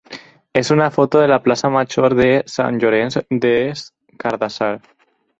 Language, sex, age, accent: Catalan, male, under 19, valencià